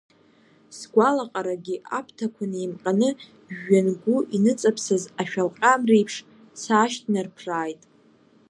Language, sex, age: Abkhazian, female, under 19